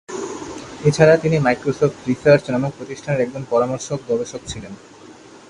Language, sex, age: Bengali, male, 19-29